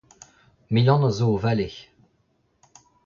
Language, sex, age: Breton, male, 30-39